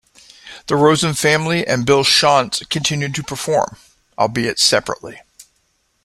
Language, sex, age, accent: English, male, 40-49, United States English